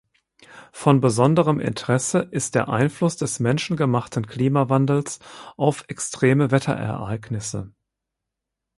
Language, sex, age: German, male, 50-59